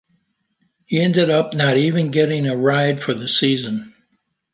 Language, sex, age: English, male, 70-79